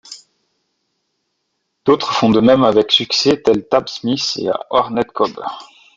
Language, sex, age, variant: French, male, 30-39, Français de métropole